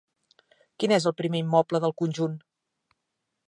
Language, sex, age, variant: Catalan, female, 50-59, Central